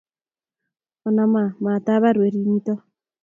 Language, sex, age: Kalenjin, female, 19-29